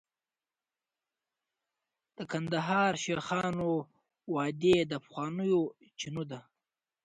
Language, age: Pashto, 19-29